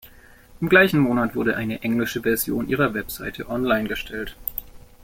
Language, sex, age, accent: German, male, 19-29, Deutschland Deutsch